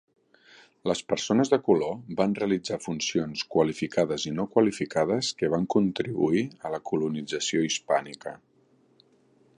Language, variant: Catalan, Central